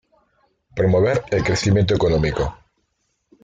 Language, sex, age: Spanish, male, 40-49